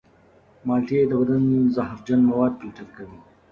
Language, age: Pashto, 19-29